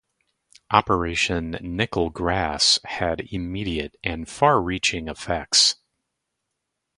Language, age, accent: English, 30-39, United States English